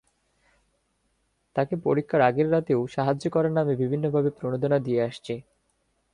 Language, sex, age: Bengali, male, 19-29